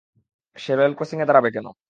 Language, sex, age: Bengali, male, 19-29